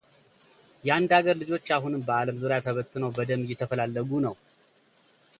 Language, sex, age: Amharic, male, 30-39